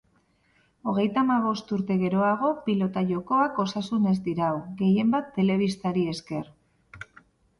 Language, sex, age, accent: Basque, female, 40-49, Erdialdekoa edo Nafarra (Gipuzkoa, Nafarroa)